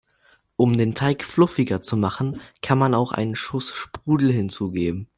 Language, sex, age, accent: German, male, under 19, Deutschland Deutsch